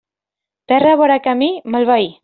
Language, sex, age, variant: Catalan, female, 19-29, Central